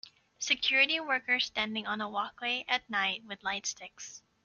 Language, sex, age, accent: English, female, 19-29, United States English